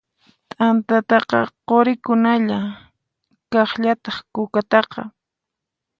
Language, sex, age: Puno Quechua, female, 19-29